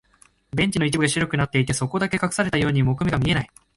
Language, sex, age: Japanese, male, 19-29